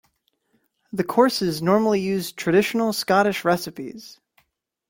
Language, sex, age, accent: English, male, 19-29, United States English